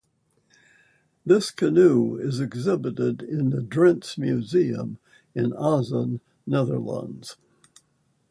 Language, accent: English, United States English